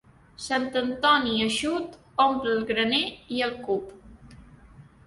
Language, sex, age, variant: Catalan, female, 19-29, Balear